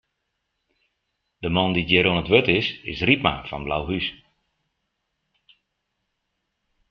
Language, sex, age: Western Frisian, male, 50-59